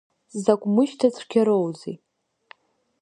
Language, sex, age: Abkhazian, female, under 19